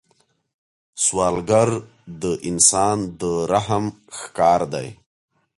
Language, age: Pashto, 30-39